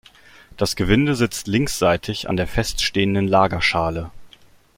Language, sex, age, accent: German, male, 19-29, Deutschland Deutsch